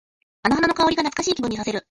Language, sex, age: Japanese, female, 30-39